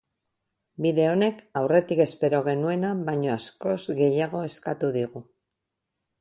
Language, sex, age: Basque, female, 60-69